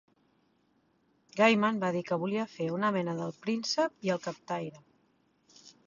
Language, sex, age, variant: Catalan, female, 40-49, Central